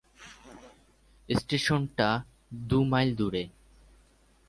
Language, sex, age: Bengali, male, 19-29